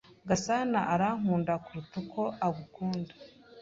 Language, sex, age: Kinyarwanda, female, 19-29